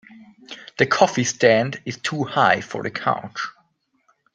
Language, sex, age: English, male, 19-29